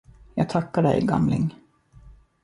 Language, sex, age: Swedish, male, 30-39